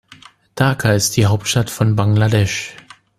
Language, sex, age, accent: German, male, 40-49, Deutschland Deutsch